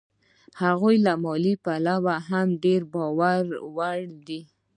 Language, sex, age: Pashto, female, 19-29